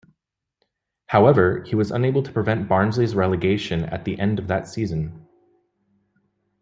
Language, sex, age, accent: English, male, 19-29, United States English